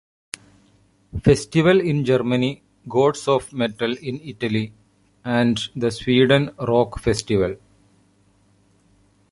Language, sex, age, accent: English, male, 40-49, India and South Asia (India, Pakistan, Sri Lanka)